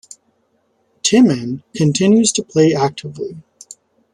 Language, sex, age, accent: English, male, 19-29, United States English